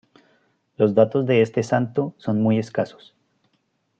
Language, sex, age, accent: Spanish, male, 30-39, Andino-Pacífico: Colombia, Perú, Ecuador, oeste de Bolivia y Venezuela andina